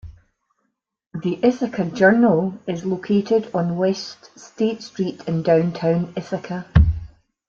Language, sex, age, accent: English, female, 50-59, Scottish English